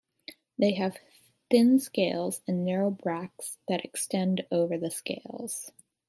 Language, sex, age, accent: English, female, under 19, United States English